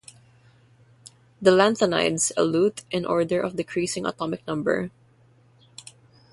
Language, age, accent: English, 19-29, United States English; Filipino